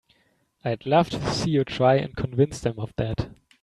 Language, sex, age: English, male, 19-29